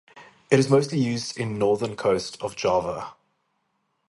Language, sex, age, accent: English, male, 30-39, Southern African (South Africa, Zimbabwe, Namibia)